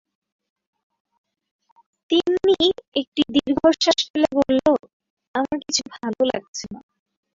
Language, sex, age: Bengali, female, 19-29